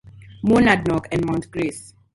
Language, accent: English, Kenyan English